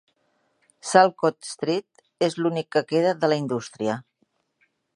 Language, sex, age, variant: Catalan, female, 60-69, Central